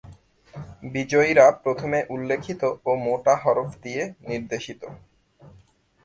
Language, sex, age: Bengali, male, 19-29